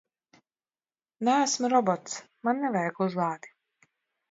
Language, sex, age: Latvian, female, 50-59